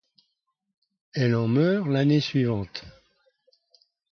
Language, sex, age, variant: French, male, 80-89, Français de métropole